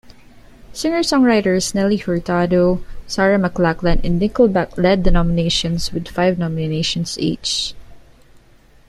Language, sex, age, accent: English, female, 19-29, Filipino